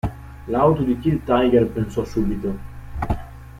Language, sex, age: Italian, male, 19-29